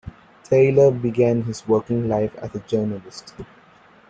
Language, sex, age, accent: English, male, 19-29, India and South Asia (India, Pakistan, Sri Lanka)